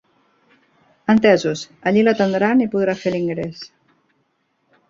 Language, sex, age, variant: Catalan, female, 60-69, Central